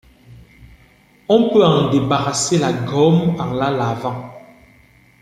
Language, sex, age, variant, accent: French, male, 19-29, Français d'Afrique subsaharienne et des îles africaines, Français du Cameroun